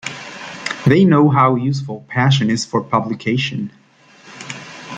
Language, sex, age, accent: English, male, 19-29, United States English